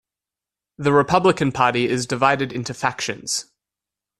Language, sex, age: English, male, 19-29